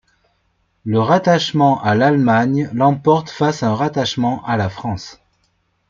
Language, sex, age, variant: French, male, 40-49, Français de métropole